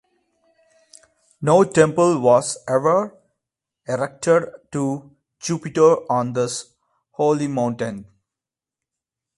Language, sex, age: English, male, 19-29